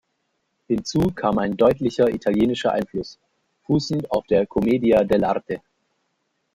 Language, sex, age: German, male, 19-29